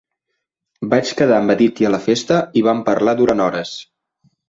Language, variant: Catalan, Central